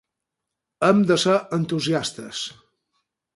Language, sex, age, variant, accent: Catalan, male, 50-59, Balear, menorquí